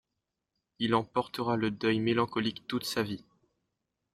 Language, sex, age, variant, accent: French, male, 19-29, Français des départements et régions d'outre-mer, Français de La Réunion